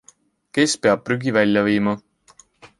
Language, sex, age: Estonian, male, 19-29